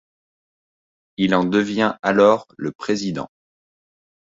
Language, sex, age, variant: French, male, 30-39, Français de métropole